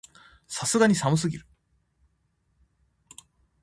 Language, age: Japanese, 19-29